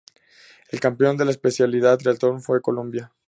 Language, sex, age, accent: Spanish, male, 19-29, México